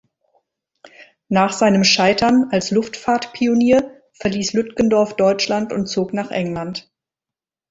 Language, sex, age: German, female, 50-59